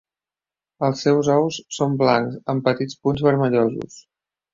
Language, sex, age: Catalan, male, 30-39